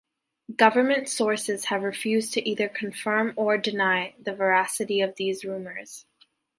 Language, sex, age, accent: English, female, 19-29, Canadian English